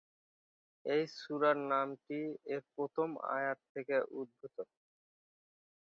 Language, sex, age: Bengali, male, 19-29